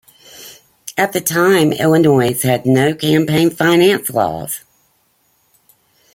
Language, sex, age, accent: English, female, 50-59, United States English